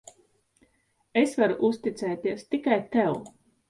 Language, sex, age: Latvian, female, 40-49